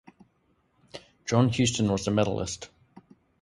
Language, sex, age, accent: English, male, 30-39, Australian English